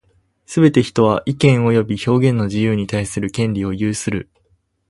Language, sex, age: Japanese, male, under 19